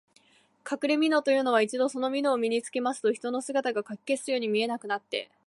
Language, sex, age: Japanese, female, 19-29